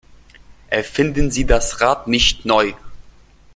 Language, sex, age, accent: German, male, 19-29, Russisch Deutsch